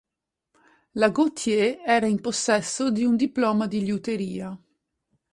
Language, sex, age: Italian, female, 30-39